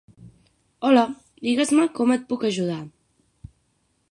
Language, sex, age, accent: Catalan, female, 19-29, central; septentrional